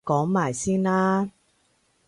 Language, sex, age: Cantonese, female, 30-39